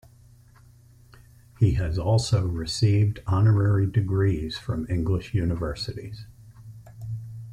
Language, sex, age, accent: English, male, 60-69, United States English